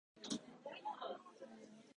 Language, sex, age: Japanese, female, 19-29